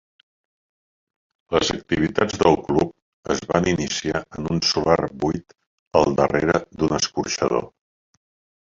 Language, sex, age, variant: Catalan, male, 50-59, Central